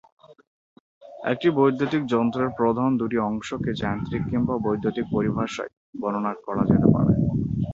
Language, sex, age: Bengali, male, under 19